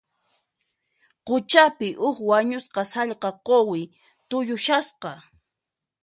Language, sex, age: Puno Quechua, female, 30-39